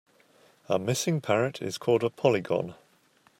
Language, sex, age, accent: English, male, 50-59, England English